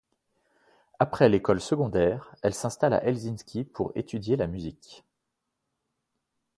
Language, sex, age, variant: French, male, 30-39, Français de métropole